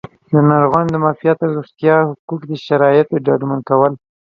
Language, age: Pashto, 19-29